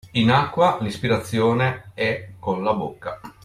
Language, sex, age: Italian, male, 50-59